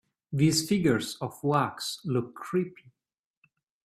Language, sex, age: English, male, 30-39